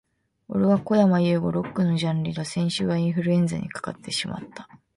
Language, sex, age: Japanese, female, 19-29